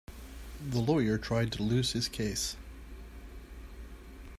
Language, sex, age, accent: English, male, 40-49, United States English